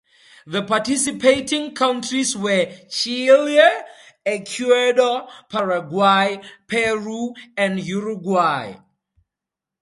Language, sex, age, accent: English, male, 19-29, Southern African (South Africa, Zimbabwe, Namibia)